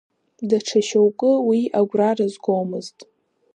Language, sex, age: Abkhazian, female, under 19